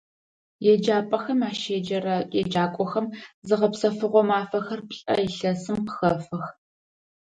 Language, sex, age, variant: Adyghe, female, 19-29, Адыгабзэ (Кирил, пстэумэ зэдыряе)